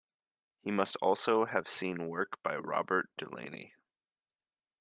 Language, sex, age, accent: English, male, 19-29, United States English